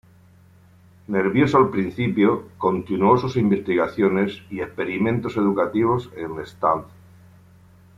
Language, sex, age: Spanish, male, 50-59